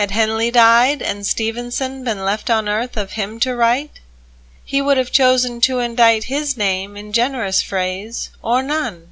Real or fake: real